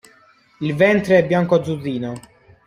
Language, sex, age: Italian, male, under 19